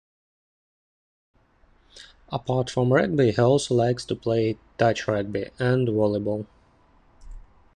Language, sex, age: English, male, 19-29